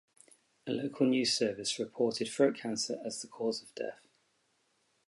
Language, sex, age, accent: English, male, 40-49, England English